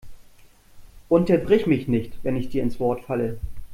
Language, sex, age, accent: German, male, 30-39, Deutschland Deutsch